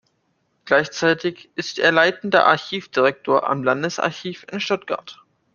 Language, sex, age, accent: German, male, under 19, Deutschland Deutsch